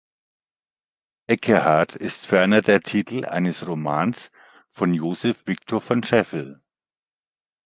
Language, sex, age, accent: German, male, 50-59, Deutschland Deutsch